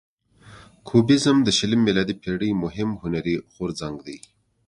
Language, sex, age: Pashto, male, 30-39